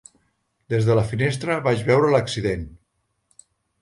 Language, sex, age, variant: Catalan, male, 60-69, Central